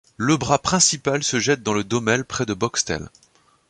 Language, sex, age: French, male, 30-39